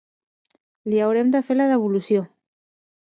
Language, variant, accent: Catalan, Central, central